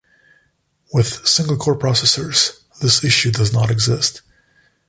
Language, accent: English, United States English